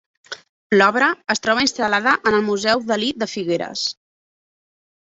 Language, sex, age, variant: Catalan, female, 30-39, Central